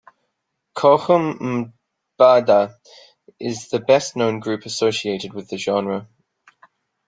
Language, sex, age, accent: English, male, 19-29, England English